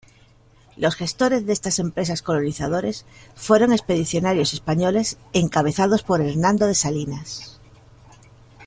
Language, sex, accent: Spanish, female, España: Sur peninsular (Andalucia, Extremadura, Murcia)